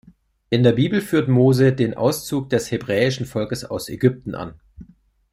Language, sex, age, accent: German, male, 40-49, Deutschland Deutsch